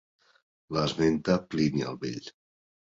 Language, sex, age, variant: Catalan, male, 40-49, Nord-Occidental